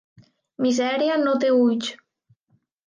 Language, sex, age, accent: Catalan, female, 19-29, valencià